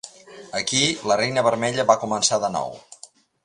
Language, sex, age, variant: Catalan, male, 60-69, Central